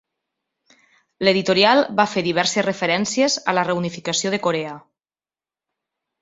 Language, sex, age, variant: Catalan, female, 30-39, Nord-Occidental